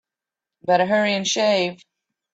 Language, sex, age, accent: English, female, 30-39, United States English